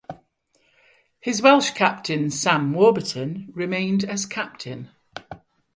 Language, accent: English, Welsh English